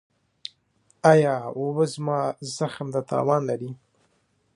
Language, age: Pashto, 19-29